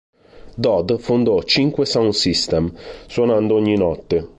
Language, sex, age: Italian, male, 30-39